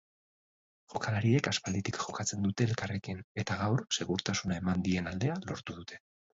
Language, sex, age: Basque, male, 40-49